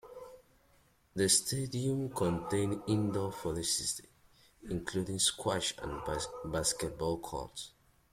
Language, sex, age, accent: English, male, 19-29, England English